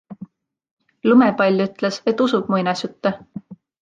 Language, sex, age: Estonian, female, 19-29